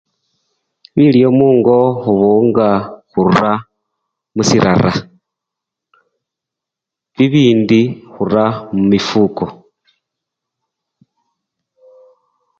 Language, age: Luyia, 50-59